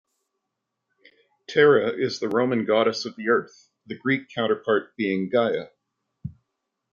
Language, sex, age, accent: English, male, 40-49, Canadian English